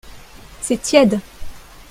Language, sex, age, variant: French, female, 19-29, Français de métropole